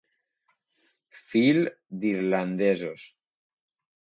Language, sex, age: Catalan, male, 30-39